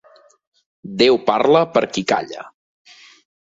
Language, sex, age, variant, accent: Catalan, male, 19-29, Central, tarragoní